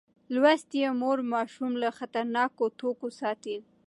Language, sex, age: Pashto, female, 19-29